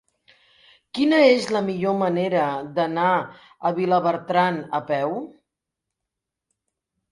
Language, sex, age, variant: Catalan, female, 60-69, Central